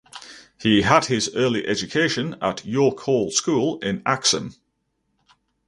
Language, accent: English, England English